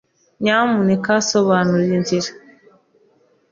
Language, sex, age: Kinyarwanda, female, 40-49